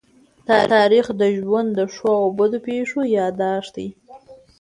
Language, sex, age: Pashto, female, under 19